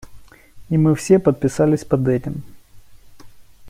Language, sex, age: Russian, male, 40-49